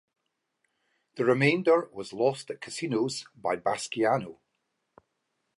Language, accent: English, Scottish English